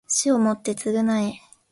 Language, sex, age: Japanese, female, 19-29